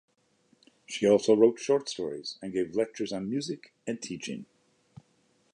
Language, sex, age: English, male, 70-79